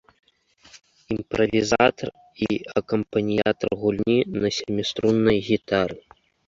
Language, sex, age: Belarusian, male, 30-39